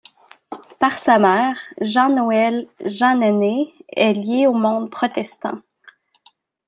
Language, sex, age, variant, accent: French, female, 19-29, Français d'Amérique du Nord, Français du Canada